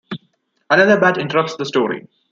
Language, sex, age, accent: English, male, 19-29, India and South Asia (India, Pakistan, Sri Lanka)